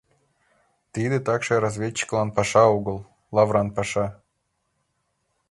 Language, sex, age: Mari, male, 19-29